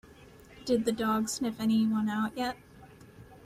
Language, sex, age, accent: English, female, 30-39, United States English